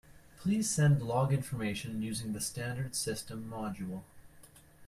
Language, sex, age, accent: English, male, 30-39, Canadian English